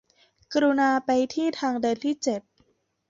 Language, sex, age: Thai, female, under 19